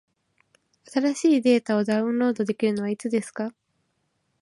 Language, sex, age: Japanese, female, 19-29